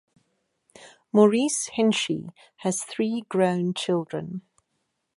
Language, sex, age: English, female, 30-39